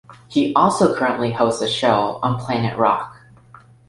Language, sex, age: English, male, under 19